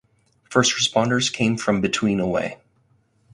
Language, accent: English, United States English